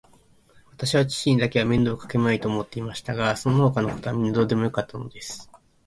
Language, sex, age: Japanese, male, 19-29